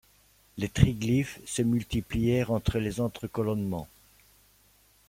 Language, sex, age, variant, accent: French, male, 50-59, Français d'Europe, Français de Belgique